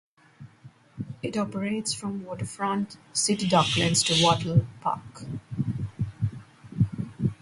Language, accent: English, United States English